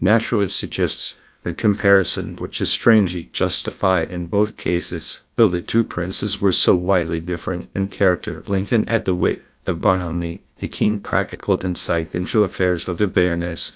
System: TTS, GlowTTS